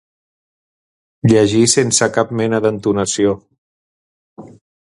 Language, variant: Catalan, Central